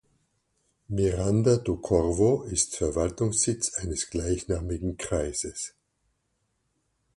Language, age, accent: German, 70-79, Österreichisches Deutsch